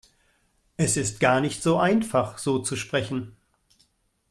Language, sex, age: German, male, 50-59